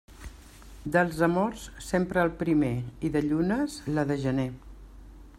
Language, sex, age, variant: Catalan, female, 60-69, Central